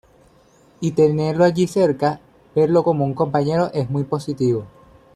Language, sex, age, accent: Spanish, male, 19-29, Caribe: Cuba, Venezuela, Puerto Rico, República Dominicana, Panamá, Colombia caribeña, México caribeño, Costa del golfo de México